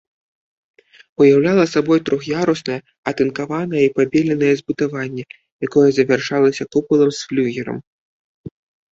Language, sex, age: Belarusian, male, 30-39